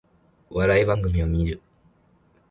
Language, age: Japanese, 19-29